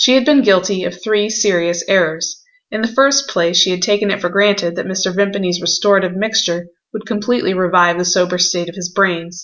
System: none